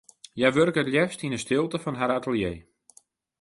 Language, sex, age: Western Frisian, male, 19-29